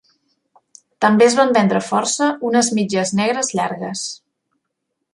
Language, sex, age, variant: Catalan, female, 40-49, Central